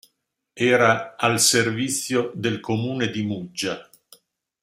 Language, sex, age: Italian, male, 60-69